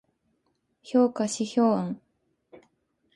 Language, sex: Japanese, female